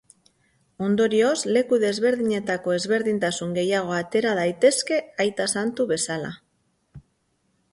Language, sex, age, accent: Basque, female, 30-39, Mendebalekoa (Araba, Bizkaia, Gipuzkoako mendebaleko herri batzuk)